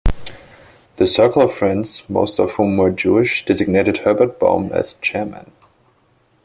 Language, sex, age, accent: English, male, 19-29, United States English